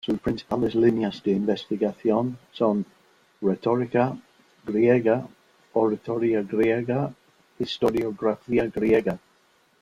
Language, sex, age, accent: Spanish, male, 60-69, España: Norte peninsular (Asturias, Castilla y León, Cantabria, País Vasco, Navarra, Aragón, La Rioja, Guadalajara, Cuenca)